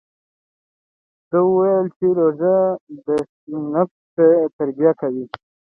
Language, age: Pashto, 19-29